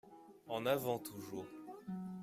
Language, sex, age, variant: French, male, 19-29, Français de métropole